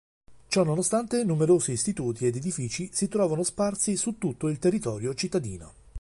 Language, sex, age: Italian, male, 50-59